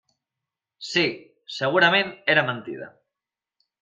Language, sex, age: Catalan, male, 30-39